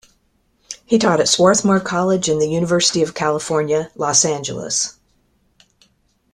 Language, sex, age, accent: English, female, 70-79, United States English